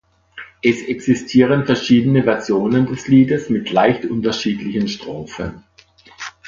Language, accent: German, Deutschland Deutsch